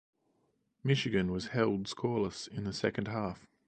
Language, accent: English, Australian English